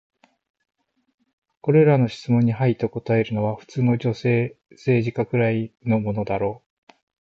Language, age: Japanese, 40-49